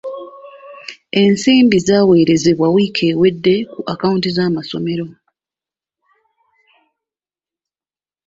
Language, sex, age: Ganda, female, 30-39